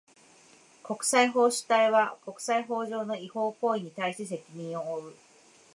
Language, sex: Japanese, female